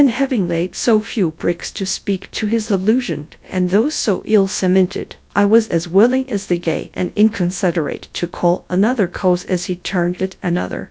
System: TTS, GradTTS